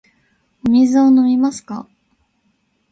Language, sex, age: Japanese, female, under 19